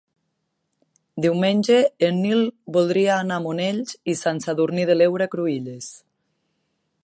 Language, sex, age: Catalan, female, 19-29